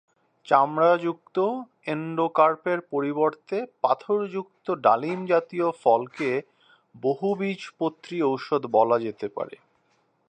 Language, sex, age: Bengali, male, 40-49